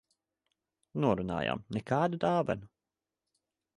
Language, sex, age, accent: Latvian, male, 30-39, bez akcenta